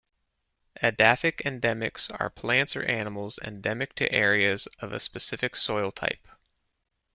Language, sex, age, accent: English, male, 40-49, United States English